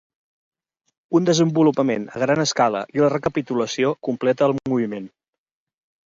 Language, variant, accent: Catalan, Central, central